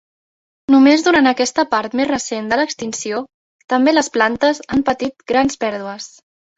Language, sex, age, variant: Catalan, female, 19-29, Central